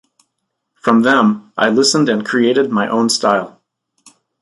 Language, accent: English, United States English